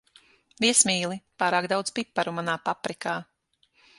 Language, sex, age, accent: Latvian, female, 30-39, Kurzeme